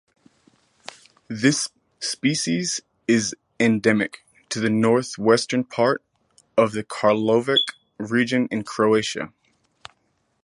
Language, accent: English, United States English